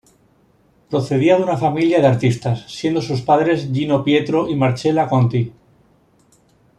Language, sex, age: Spanish, male, 40-49